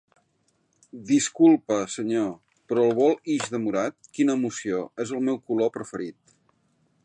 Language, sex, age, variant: Catalan, male, 50-59, Central